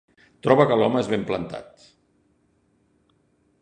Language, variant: Catalan, Central